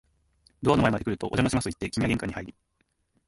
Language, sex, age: Japanese, male, under 19